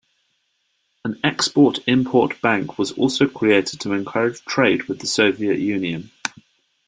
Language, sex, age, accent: English, male, 30-39, England English